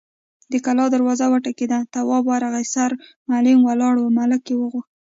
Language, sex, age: Pashto, female, 19-29